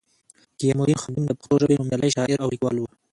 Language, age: Pashto, 19-29